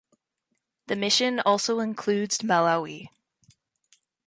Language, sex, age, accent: English, female, 19-29, Canadian English